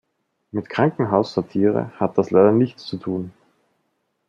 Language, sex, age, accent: German, male, 19-29, Österreichisches Deutsch